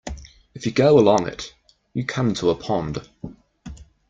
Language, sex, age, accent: English, male, 40-49, New Zealand English